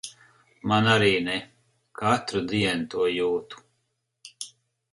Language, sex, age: Latvian, male, 50-59